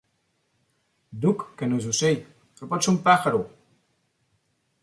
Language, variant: Catalan, Central